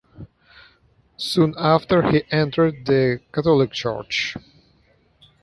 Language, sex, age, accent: English, male, 30-39, United States English